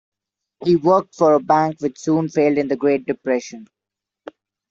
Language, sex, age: English, male, 19-29